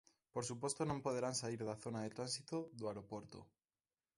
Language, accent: Galician, Normativo (estándar)